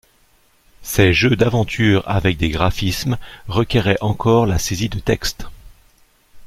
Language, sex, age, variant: French, male, 40-49, Français de métropole